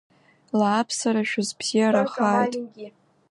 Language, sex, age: Abkhazian, female, under 19